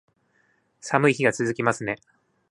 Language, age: Japanese, 40-49